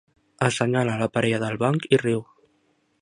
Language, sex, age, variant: Catalan, male, 19-29, Central